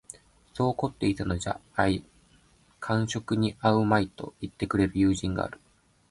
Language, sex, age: Japanese, male, 19-29